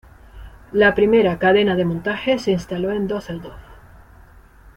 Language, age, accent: Spanish, 40-49, España: Norte peninsular (Asturias, Castilla y León, Cantabria, País Vasco, Navarra, Aragón, La Rioja, Guadalajara, Cuenca)